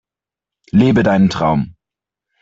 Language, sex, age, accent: German, male, under 19, Deutschland Deutsch